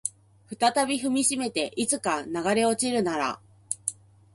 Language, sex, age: Japanese, female, 30-39